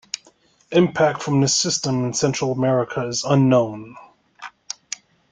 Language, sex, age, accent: English, male, 30-39, United States English